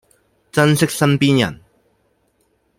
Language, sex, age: Cantonese, male, 30-39